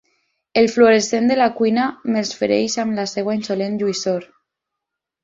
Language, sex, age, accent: Catalan, female, 19-29, valencià